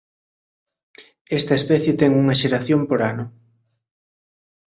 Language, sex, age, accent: Galician, male, 19-29, Central (sen gheada)